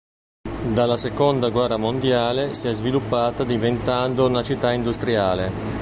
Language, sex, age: Italian, male, 50-59